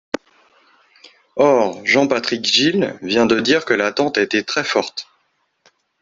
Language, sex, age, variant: French, male, 30-39, Français de métropole